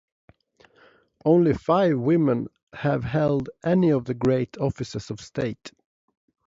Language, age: English, 40-49